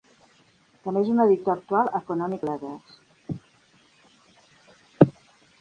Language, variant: Catalan, Central